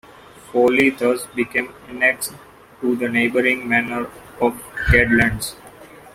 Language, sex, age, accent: English, male, 19-29, India and South Asia (India, Pakistan, Sri Lanka)